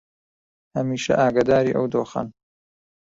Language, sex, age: Central Kurdish, male, 30-39